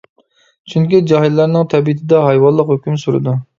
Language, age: Uyghur, 40-49